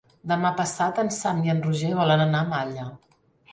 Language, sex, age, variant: Catalan, female, 50-59, Central